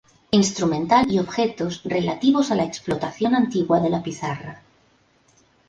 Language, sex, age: Spanish, female, 50-59